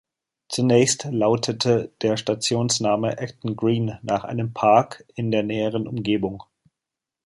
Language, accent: German, Deutschland Deutsch